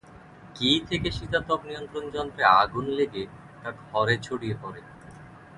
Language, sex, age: Bengali, male, 30-39